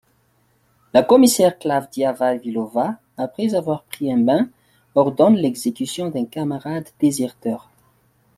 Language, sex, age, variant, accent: French, male, 30-39, Français d'Afrique subsaharienne et des îles africaines, Français de Madagascar